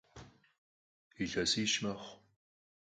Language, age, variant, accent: Kabardian, 19-29, Адыгэбзэ (Къэбэрдей, Кирил, псоми зэдай), Джылэхъстэней (Gilahsteney)